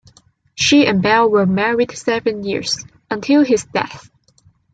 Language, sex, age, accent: English, female, 19-29, Hong Kong English